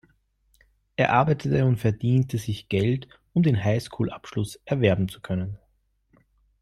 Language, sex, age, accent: German, male, 19-29, Österreichisches Deutsch